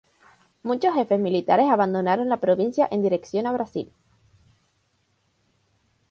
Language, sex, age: Spanish, female, 19-29